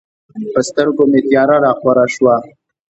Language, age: Pashto, 19-29